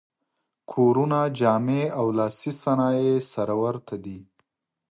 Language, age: Pashto, 30-39